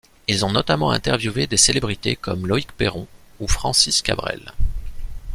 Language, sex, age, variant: French, male, 30-39, Français de métropole